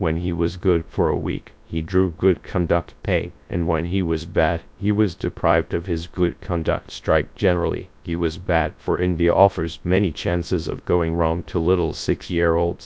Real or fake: fake